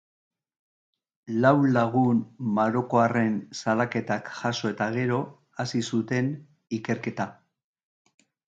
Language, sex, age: Basque, male, 60-69